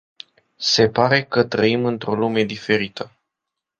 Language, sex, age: Romanian, male, 19-29